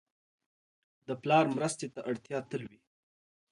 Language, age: Pashto, 19-29